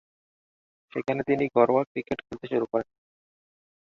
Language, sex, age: Bengali, male, 19-29